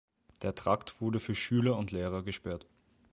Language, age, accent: German, 19-29, Österreichisches Deutsch